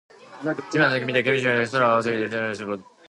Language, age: Japanese, 19-29